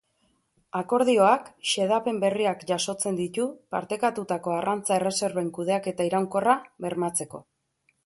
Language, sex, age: Basque, female, 40-49